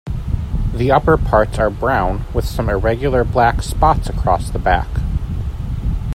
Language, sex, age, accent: English, male, 19-29, United States English